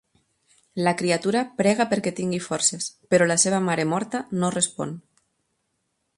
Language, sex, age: Catalan, female, 30-39